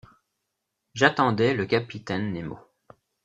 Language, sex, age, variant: French, male, 40-49, Français de métropole